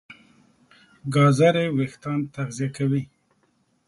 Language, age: Pashto, 40-49